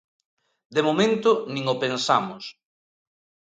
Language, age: Galician, 40-49